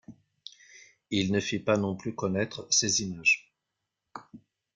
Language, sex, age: French, male, 50-59